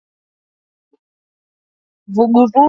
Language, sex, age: Swahili, female, 19-29